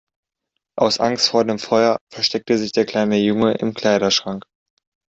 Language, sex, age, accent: German, male, under 19, Deutschland Deutsch